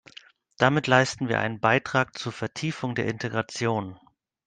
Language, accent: German, Deutschland Deutsch